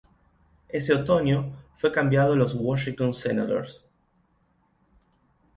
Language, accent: Spanish, Rioplatense: Argentina, Uruguay, este de Bolivia, Paraguay